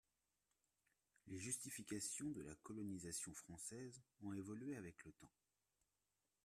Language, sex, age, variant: French, male, 30-39, Français de métropole